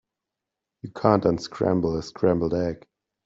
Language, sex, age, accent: English, male, 30-39, United States English